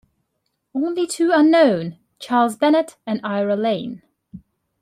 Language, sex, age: English, female, 19-29